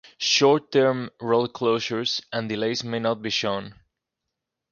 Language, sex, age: English, male, 19-29